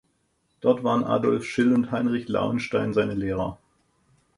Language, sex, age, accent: German, male, 50-59, Deutschland Deutsch